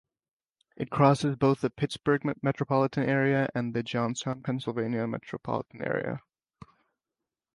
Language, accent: English, United States English